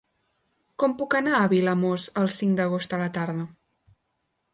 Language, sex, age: Catalan, female, 19-29